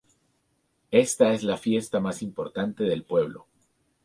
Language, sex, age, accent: Spanish, male, 40-49, Andino-Pacífico: Colombia, Perú, Ecuador, oeste de Bolivia y Venezuela andina